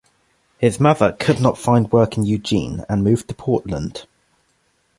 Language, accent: English, England English